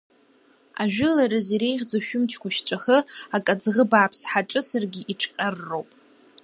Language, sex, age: Abkhazian, female, under 19